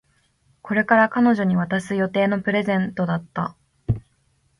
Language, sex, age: Japanese, female, 19-29